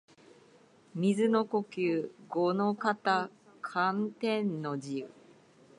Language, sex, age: Japanese, female, 19-29